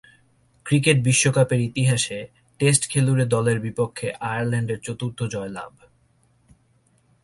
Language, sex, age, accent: Bengali, male, 19-29, Native